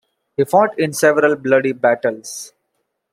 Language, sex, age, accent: English, male, 19-29, India and South Asia (India, Pakistan, Sri Lanka)